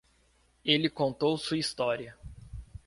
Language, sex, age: Portuguese, male, 19-29